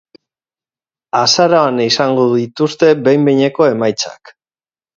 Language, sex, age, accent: Basque, male, 40-49, Mendebalekoa (Araba, Bizkaia, Gipuzkoako mendebaleko herri batzuk)